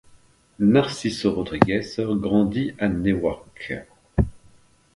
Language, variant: French, Français de métropole